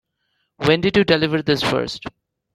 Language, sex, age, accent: English, male, under 19, India and South Asia (India, Pakistan, Sri Lanka)